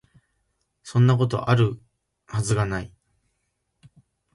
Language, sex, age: Japanese, male, under 19